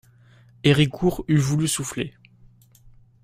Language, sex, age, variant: French, male, under 19, Français de métropole